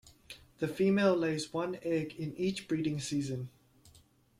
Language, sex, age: English, male, 19-29